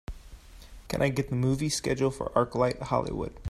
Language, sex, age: English, male, 30-39